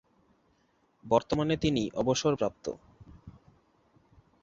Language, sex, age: Bengali, male, 19-29